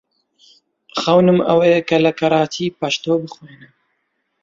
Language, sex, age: Central Kurdish, male, 19-29